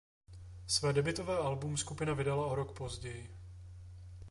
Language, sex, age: Czech, male, 30-39